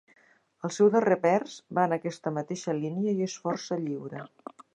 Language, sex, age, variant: Catalan, female, 60-69, Central